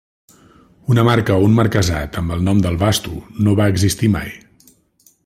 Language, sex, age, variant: Catalan, male, 40-49, Central